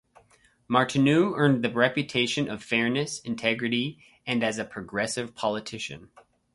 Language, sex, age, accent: English, male, 30-39, United States English